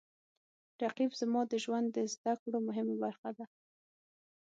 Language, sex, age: Pashto, female, 19-29